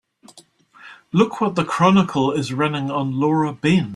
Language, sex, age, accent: English, male, 60-69, New Zealand English